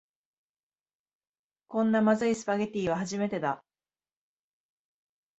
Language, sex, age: Japanese, female, 30-39